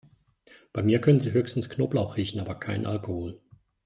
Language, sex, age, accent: German, male, 40-49, Deutschland Deutsch